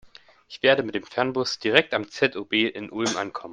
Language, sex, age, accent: German, male, 19-29, Deutschland Deutsch